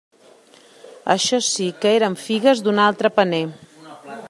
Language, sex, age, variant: Catalan, female, 40-49, Central